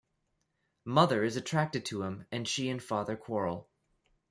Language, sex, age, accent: English, male, 19-29, Canadian English